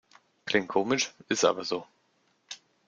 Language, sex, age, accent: German, male, 30-39, Deutschland Deutsch